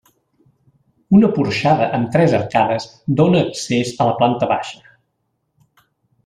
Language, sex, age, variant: Catalan, male, 50-59, Central